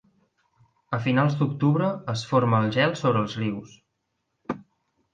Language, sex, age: Catalan, male, 19-29